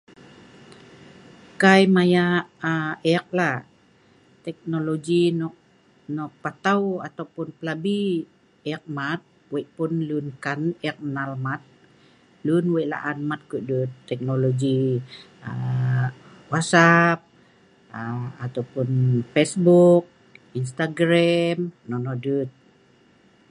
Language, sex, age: Sa'ban, female, 50-59